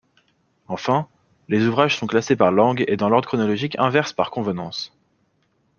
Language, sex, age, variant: French, male, 19-29, Français de métropole